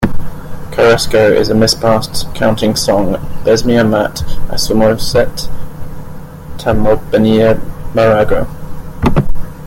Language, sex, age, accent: English, male, 19-29, England English